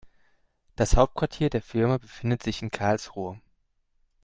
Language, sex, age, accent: German, male, 19-29, Deutschland Deutsch